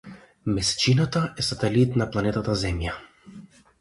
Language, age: Macedonian, 19-29